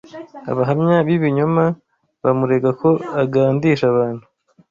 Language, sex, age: Kinyarwanda, male, 19-29